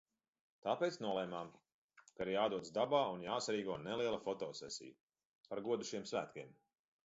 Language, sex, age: Latvian, male, 40-49